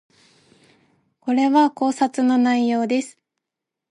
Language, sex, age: Japanese, female, 19-29